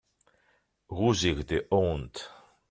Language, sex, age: French, male, 30-39